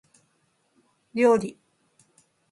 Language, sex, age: Japanese, female, 50-59